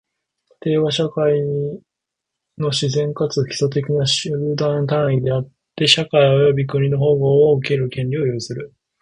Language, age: Japanese, 19-29